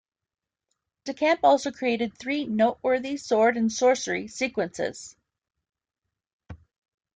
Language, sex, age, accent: English, female, 40-49, Canadian English